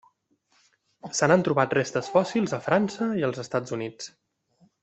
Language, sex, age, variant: Catalan, male, 30-39, Central